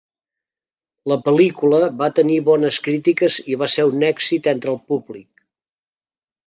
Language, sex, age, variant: Catalan, male, 50-59, Nord-Occidental